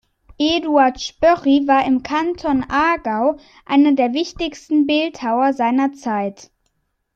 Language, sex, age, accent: German, male, under 19, Deutschland Deutsch